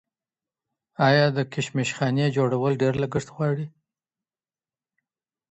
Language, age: Pashto, 50-59